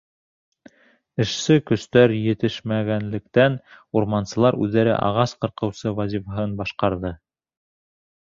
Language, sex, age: Bashkir, male, 19-29